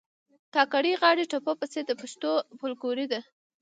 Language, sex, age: Pashto, female, under 19